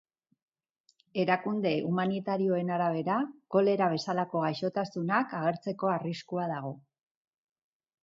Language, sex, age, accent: Basque, female, 50-59, Mendebalekoa (Araba, Bizkaia, Gipuzkoako mendebaleko herri batzuk)